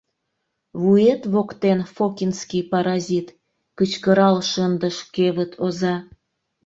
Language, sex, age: Mari, female, 40-49